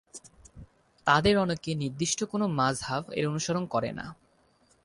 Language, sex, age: Bengali, male, 19-29